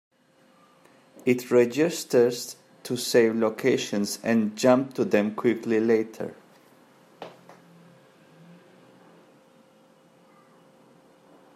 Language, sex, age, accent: English, male, 30-39, United States English